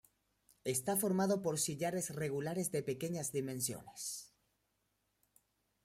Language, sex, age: Spanish, male, 19-29